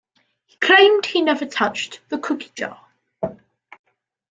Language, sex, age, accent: English, male, under 19, England English